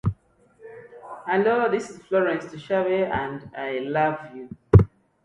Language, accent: English, Ugandan english